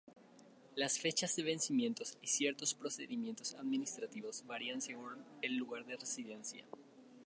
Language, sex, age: Spanish, male, under 19